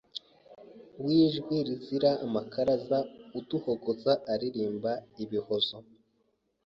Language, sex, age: Kinyarwanda, male, 19-29